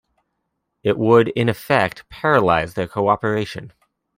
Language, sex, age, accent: English, male, 30-39, United States English